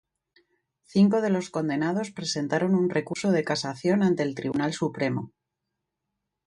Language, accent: Spanish, España: Centro-Sur peninsular (Madrid, Toledo, Castilla-La Mancha)